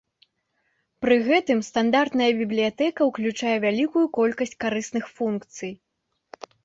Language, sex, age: Belarusian, female, 19-29